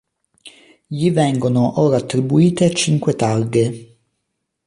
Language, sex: Italian, male